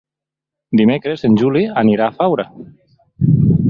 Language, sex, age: Catalan, female, 50-59